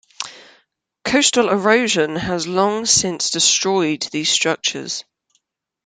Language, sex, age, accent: English, female, 19-29, England English